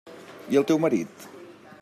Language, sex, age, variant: Catalan, male, 60-69, Central